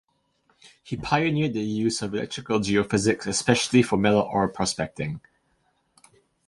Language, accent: English, Malaysian English